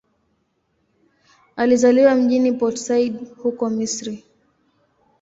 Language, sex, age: Swahili, female, 19-29